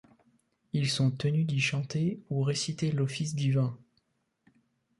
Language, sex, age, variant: French, male, 19-29, Français de métropole